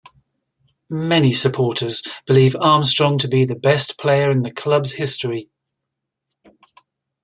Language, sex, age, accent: English, male, 50-59, England English